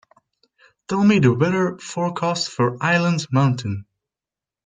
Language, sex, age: English, male, under 19